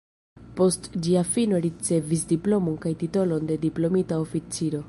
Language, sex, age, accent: Esperanto, female, under 19, Internacia